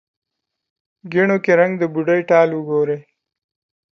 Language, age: Pashto, 30-39